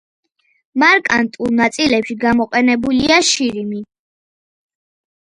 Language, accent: Georgian, ჩვეულებრივი